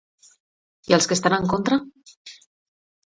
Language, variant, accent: Catalan, Central, central